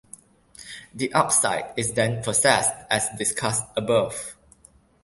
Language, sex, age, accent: English, male, 19-29, Malaysian English